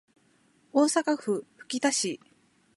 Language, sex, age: Japanese, female, 19-29